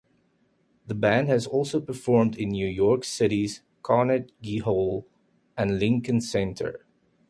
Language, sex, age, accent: English, male, 30-39, Southern African (South Africa, Zimbabwe, Namibia)